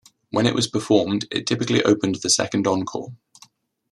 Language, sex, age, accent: English, male, 19-29, England English